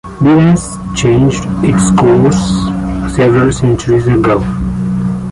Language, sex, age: English, male, 19-29